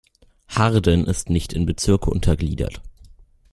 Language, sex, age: German, male, under 19